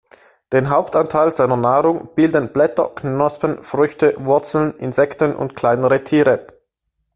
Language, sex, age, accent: German, male, 19-29, Schweizerdeutsch